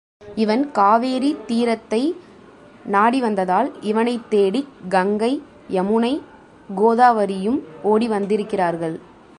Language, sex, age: Tamil, female, 19-29